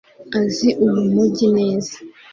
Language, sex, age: Kinyarwanda, female, 19-29